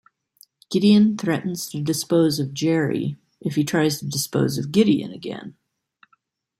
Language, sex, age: English, female, 60-69